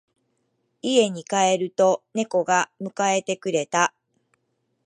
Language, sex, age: Japanese, female, 50-59